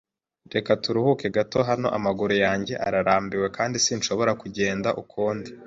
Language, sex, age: Kinyarwanda, female, 19-29